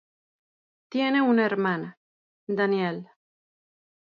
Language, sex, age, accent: Spanish, female, 30-39, México